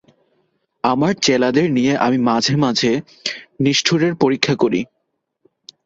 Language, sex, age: Bengali, male, 19-29